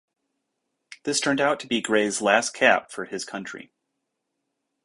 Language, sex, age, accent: English, male, 30-39, United States English